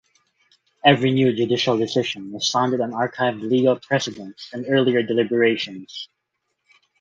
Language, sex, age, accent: English, male, 19-29, Filipino